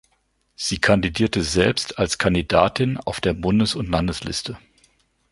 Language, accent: German, Deutschland Deutsch